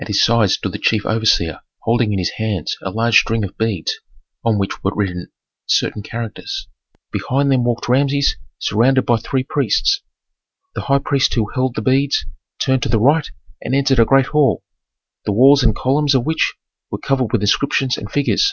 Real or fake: real